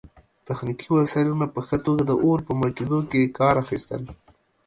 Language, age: Pashto, 19-29